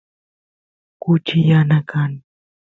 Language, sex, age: Santiago del Estero Quichua, female, 19-29